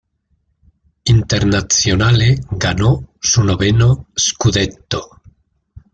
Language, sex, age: Spanish, male, 60-69